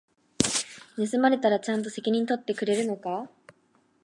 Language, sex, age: Japanese, female, 19-29